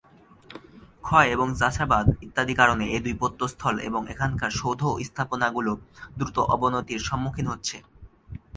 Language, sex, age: Bengali, male, under 19